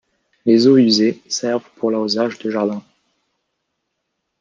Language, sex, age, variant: French, male, 19-29, Français de métropole